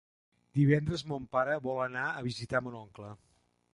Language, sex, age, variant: Catalan, male, 50-59, Central